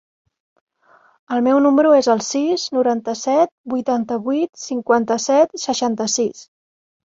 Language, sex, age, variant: Catalan, female, 40-49, Central